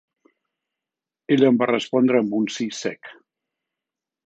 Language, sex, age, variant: Catalan, male, 60-69, Central